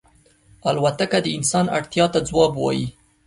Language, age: Pashto, 19-29